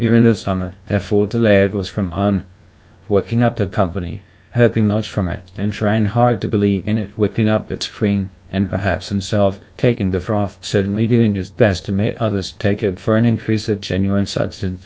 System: TTS, GlowTTS